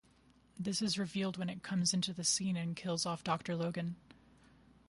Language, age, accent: English, 30-39, United States English